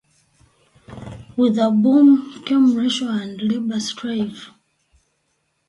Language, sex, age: English, female, 30-39